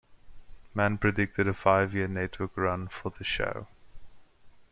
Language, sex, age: English, male, 19-29